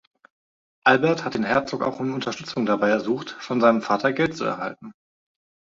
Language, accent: German, Deutschland Deutsch